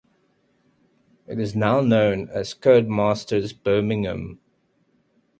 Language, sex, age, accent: English, male, 30-39, Southern African (South Africa, Zimbabwe, Namibia)